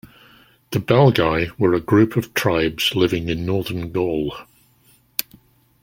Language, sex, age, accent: English, male, 60-69, England English